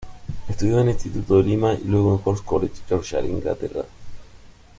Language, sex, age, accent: Spanish, male, 40-49, España: Sur peninsular (Andalucia, Extremadura, Murcia)